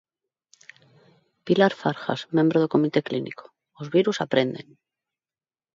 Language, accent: Galician, Neofalante